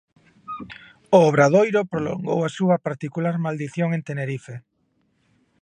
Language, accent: Galician, Normativo (estándar)